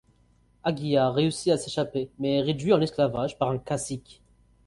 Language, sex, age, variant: French, male, 19-29, Français du nord de l'Afrique